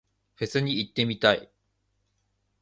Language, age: Japanese, 19-29